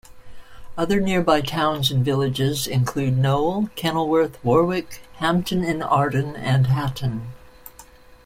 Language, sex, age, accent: English, female, 60-69, United States English